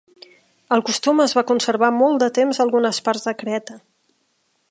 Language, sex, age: Catalan, female, 50-59